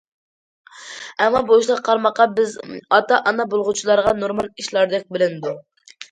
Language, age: Uyghur, 19-29